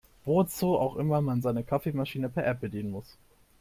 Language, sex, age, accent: German, male, 19-29, Deutschland Deutsch